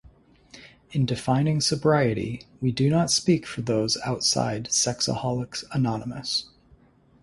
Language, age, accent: English, 40-49, United States English